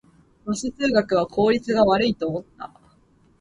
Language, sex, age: Japanese, female, 19-29